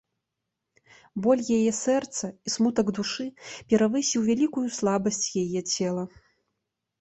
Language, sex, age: Belarusian, female, 19-29